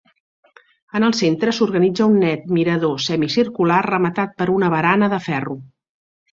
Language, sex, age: Catalan, female, 50-59